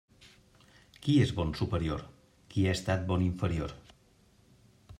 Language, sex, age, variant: Catalan, male, 50-59, Central